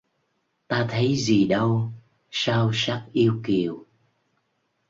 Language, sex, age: Vietnamese, male, 60-69